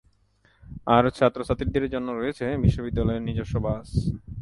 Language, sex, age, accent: Bengali, male, 19-29, Native